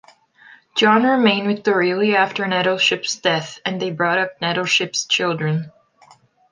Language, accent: English, United States English